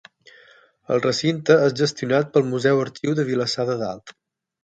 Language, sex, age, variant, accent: Catalan, male, 30-39, Balear, menorquí